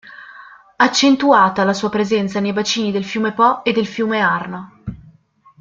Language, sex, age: Italian, female, under 19